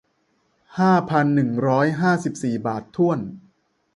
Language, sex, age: Thai, male, 30-39